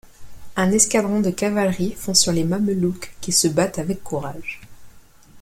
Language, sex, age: French, female, under 19